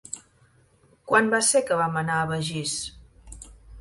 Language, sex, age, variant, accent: Catalan, female, 30-39, Central, nord-oriental; Empordanès